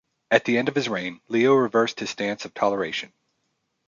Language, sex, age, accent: English, male, 30-39, United States English